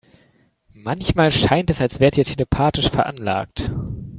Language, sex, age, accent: German, male, 19-29, Deutschland Deutsch